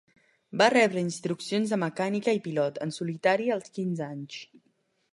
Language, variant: Catalan, Central